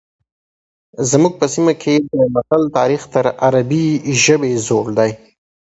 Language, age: Pashto, 19-29